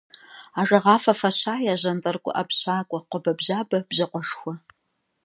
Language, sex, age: Kabardian, female, 40-49